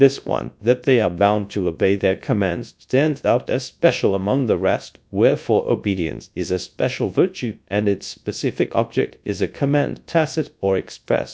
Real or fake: fake